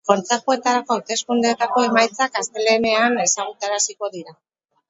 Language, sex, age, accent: Basque, female, 50-59, Mendebalekoa (Araba, Bizkaia, Gipuzkoako mendebaleko herri batzuk)